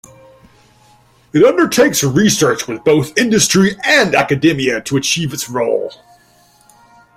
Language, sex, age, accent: English, male, 40-49, Canadian English